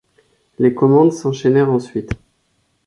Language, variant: French, Français de métropole